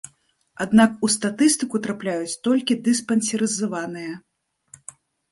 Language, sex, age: Belarusian, female, 40-49